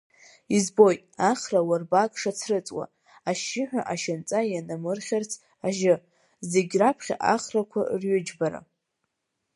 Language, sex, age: Abkhazian, female, under 19